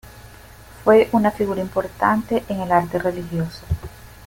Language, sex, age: Spanish, female, 50-59